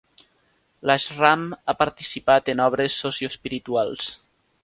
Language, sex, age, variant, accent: Catalan, male, under 19, Nord-Occidental, Tortosí